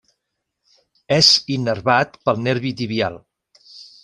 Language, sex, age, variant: Catalan, male, 40-49, Central